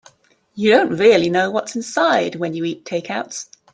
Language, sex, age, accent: English, female, 30-39, England English